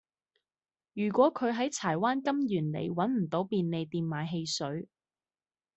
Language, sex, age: Cantonese, female, 19-29